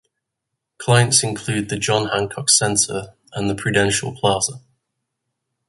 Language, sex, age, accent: English, male, 19-29, England English